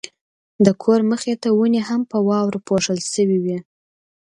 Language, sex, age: Pashto, female, 19-29